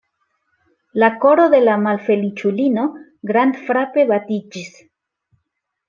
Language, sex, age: Esperanto, female, 40-49